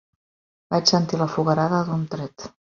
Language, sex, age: Catalan, female, 40-49